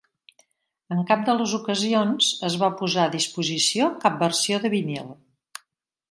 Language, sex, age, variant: Catalan, female, 60-69, Central